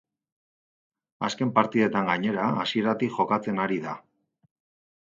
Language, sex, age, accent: Basque, male, 40-49, Mendebalekoa (Araba, Bizkaia, Gipuzkoako mendebaleko herri batzuk)